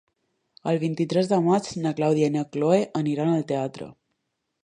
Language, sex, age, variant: Catalan, female, 19-29, Balear